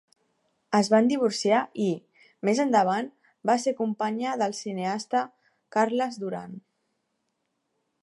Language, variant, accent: Catalan, Central, central